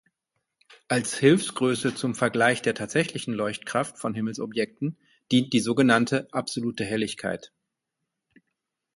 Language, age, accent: German, 40-49, Deutschland Deutsch